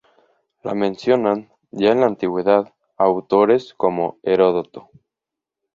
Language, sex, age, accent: Spanish, male, 19-29, México